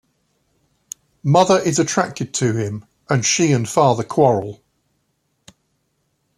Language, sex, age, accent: English, male, 60-69, England English